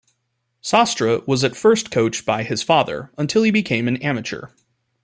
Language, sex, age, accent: English, male, 19-29, United States English